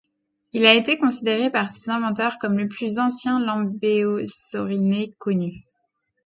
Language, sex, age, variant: French, female, 30-39, Français de métropole